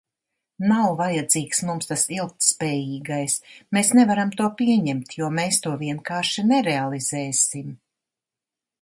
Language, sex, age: Latvian, female, 60-69